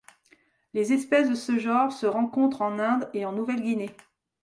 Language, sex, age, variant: French, female, 40-49, Français de métropole